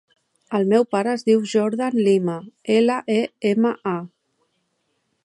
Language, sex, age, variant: Catalan, female, 40-49, Central